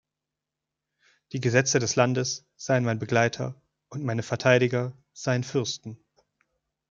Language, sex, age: German, male, 30-39